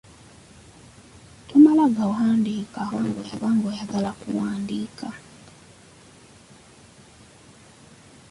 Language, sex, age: Ganda, female, 19-29